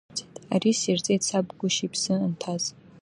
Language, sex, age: Abkhazian, female, under 19